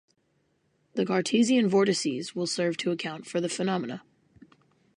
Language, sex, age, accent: English, female, 19-29, United States English